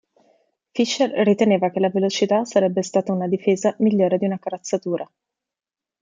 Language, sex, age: Italian, female, 30-39